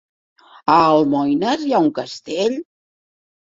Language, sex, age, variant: Catalan, female, 50-59, Central